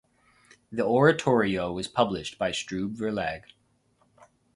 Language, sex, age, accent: English, male, 30-39, United States English